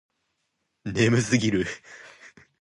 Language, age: Japanese, under 19